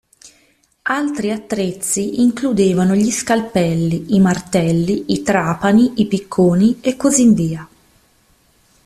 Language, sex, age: Italian, female, 19-29